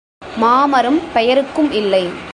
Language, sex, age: Tamil, female, 19-29